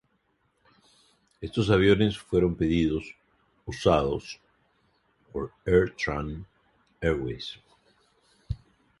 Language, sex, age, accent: Spanish, male, 50-59, Andino-Pacífico: Colombia, Perú, Ecuador, oeste de Bolivia y Venezuela andina